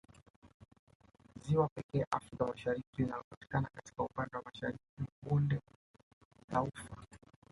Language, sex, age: Swahili, male, 19-29